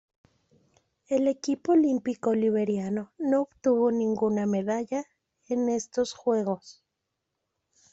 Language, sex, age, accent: Spanish, female, 19-29, México